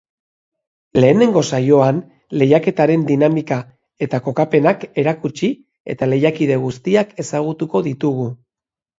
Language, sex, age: Basque, male, 50-59